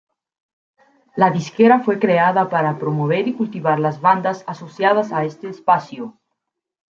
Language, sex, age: Spanish, female, 19-29